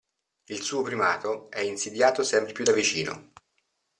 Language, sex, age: Italian, male, 40-49